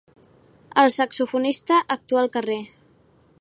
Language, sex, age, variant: Catalan, female, 19-29, Central